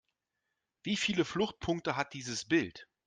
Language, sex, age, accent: German, male, 40-49, Deutschland Deutsch